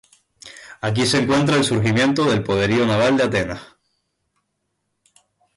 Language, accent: Spanish, España: Islas Canarias